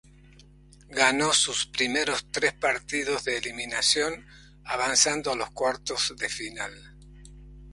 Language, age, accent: Spanish, 19-29, Rioplatense: Argentina, Uruguay, este de Bolivia, Paraguay